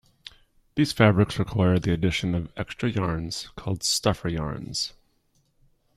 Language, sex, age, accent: English, male, 40-49, United States English